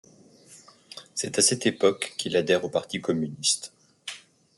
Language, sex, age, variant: French, male, 40-49, Français de métropole